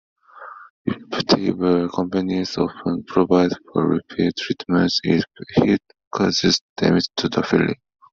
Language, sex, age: English, male, 19-29